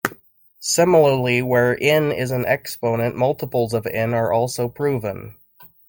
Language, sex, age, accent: English, male, 30-39, United States English